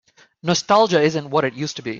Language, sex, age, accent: English, male, 30-39, United States English